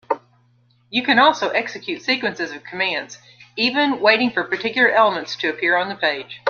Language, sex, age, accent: English, female, 50-59, United States English